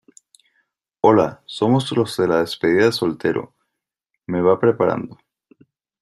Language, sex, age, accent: Spanish, male, 19-29, Caribe: Cuba, Venezuela, Puerto Rico, República Dominicana, Panamá, Colombia caribeña, México caribeño, Costa del golfo de México